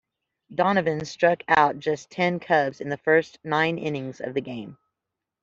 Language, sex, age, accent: English, female, 50-59, United States English